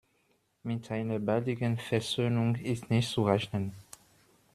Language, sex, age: German, male, 19-29